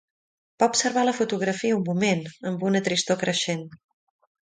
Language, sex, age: Catalan, female, 40-49